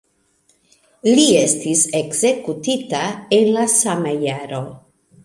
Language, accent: Esperanto, Internacia